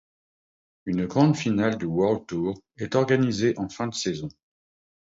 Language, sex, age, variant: French, male, 50-59, Français de métropole